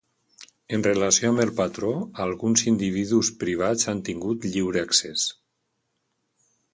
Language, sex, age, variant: Catalan, male, 60-69, Valencià central